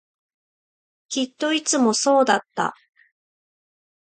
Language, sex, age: Japanese, female, 40-49